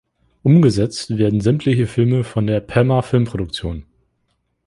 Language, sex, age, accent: German, male, 19-29, Deutschland Deutsch